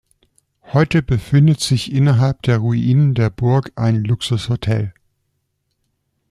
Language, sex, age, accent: German, male, 40-49, Deutschland Deutsch